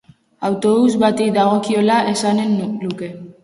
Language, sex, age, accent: Basque, female, under 19, Mendebalekoa (Araba, Bizkaia, Gipuzkoako mendebaleko herri batzuk)